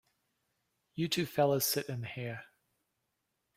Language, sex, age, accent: English, male, 40-49, New Zealand English